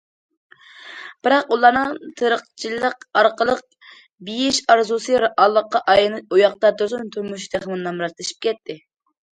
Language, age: Uyghur, 19-29